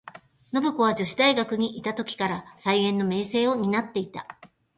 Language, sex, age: Japanese, female, 50-59